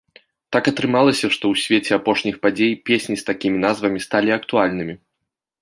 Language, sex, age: Belarusian, male, 19-29